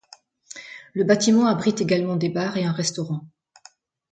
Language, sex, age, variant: French, female, 60-69, Français de métropole